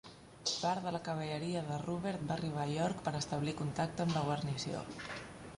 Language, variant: Catalan, Central